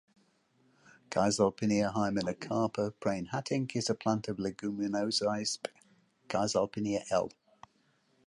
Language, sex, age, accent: English, male, 70-79, England English